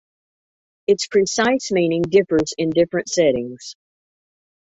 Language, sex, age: English, female, 70-79